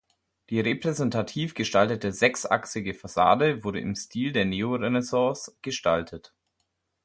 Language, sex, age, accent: German, male, 19-29, Deutschland Deutsch